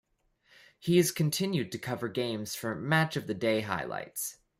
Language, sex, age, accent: English, male, 19-29, Canadian English